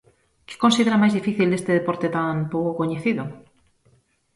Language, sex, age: Galician, female, 30-39